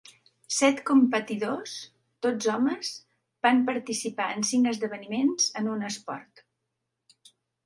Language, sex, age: Catalan, female, 60-69